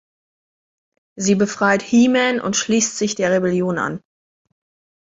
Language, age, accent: German, 30-39, Deutschland Deutsch